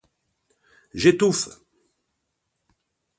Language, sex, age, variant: French, male, 50-59, Français de métropole